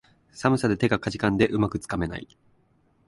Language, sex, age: Japanese, male, 19-29